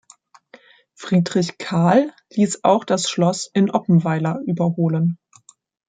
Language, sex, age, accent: German, female, 30-39, Deutschland Deutsch